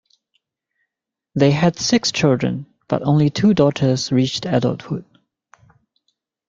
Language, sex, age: English, male, 30-39